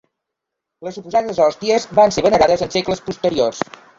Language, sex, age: Catalan, female, 60-69